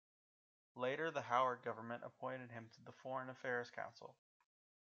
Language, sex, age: English, male, 19-29